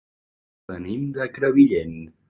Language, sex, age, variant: Catalan, male, 30-39, Central